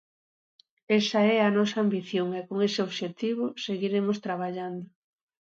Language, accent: Galician, Oriental (común en zona oriental)